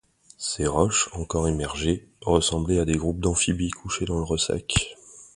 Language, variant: French, Français de métropole